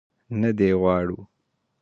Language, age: Pashto, 19-29